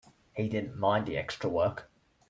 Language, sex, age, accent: English, male, 19-29, Australian English